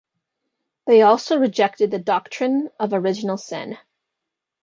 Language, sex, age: English, female, 19-29